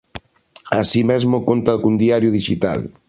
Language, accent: Galician, Normativo (estándar)